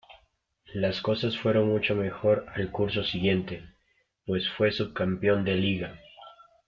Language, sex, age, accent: Spanish, male, under 19, Andino-Pacífico: Colombia, Perú, Ecuador, oeste de Bolivia y Venezuela andina